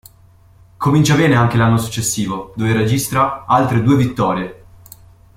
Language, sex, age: Italian, male, 19-29